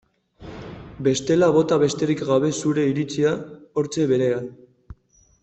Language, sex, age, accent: Basque, male, 19-29, Mendebalekoa (Araba, Bizkaia, Gipuzkoako mendebaleko herri batzuk)